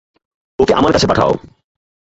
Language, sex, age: Bengali, male, 19-29